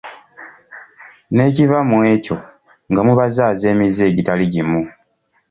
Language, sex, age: Ganda, male, 30-39